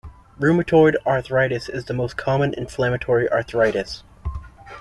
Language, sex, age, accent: English, male, 19-29, United States English